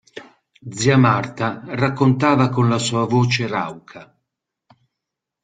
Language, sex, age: Italian, male, 50-59